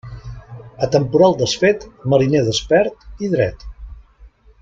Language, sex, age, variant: Catalan, male, 40-49, Central